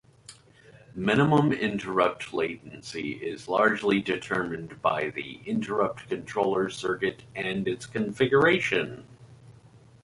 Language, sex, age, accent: English, male, 40-49, United States English